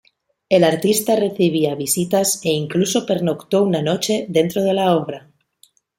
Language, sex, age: Spanish, female, 30-39